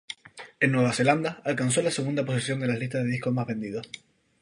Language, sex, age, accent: Spanish, male, 19-29, España: Islas Canarias